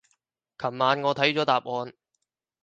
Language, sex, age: Cantonese, male, 19-29